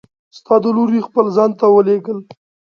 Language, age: Pashto, 19-29